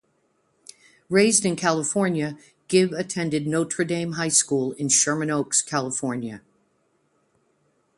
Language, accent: English, United States English